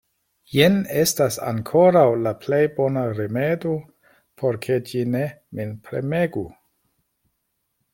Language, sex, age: Esperanto, male, 50-59